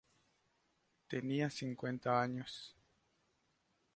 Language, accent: Spanish, América central